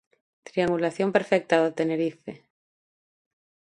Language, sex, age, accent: Galician, female, 40-49, Normativo (estándar)